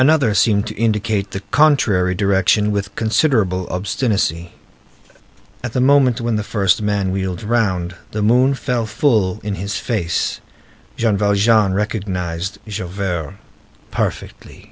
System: none